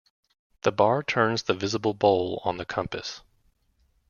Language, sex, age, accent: English, male, 30-39, United States English